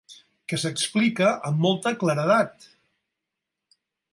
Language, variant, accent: Catalan, Balear, balear